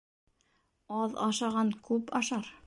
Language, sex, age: Bashkir, female, 50-59